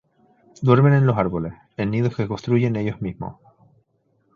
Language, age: Spanish, 19-29